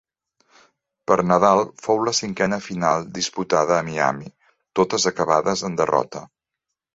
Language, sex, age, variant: Catalan, male, 60-69, Central